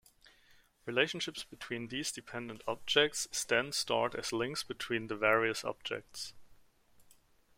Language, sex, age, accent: English, male, 30-39, England English